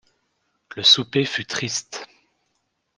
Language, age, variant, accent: French, 30-39, Français d'Europe, Français de Belgique